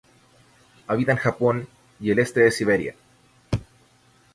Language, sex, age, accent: Spanish, male, 30-39, Chileno: Chile, Cuyo